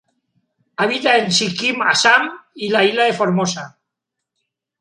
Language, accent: Spanish, España: Sur peninsular (Andalucia, Extremadura, Murcia)